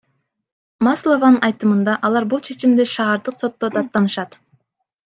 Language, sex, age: Kyrgyz, female, 19-29